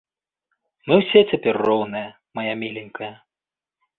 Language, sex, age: Belarusian, male, 30-39